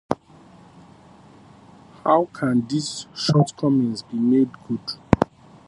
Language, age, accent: English, 30-39, England English